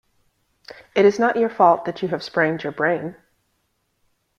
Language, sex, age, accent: English, female, 40-49, United States English